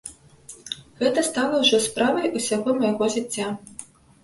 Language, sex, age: Belarusian, female, 19-29